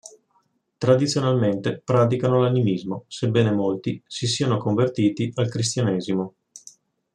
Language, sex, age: Italian, male, 50-59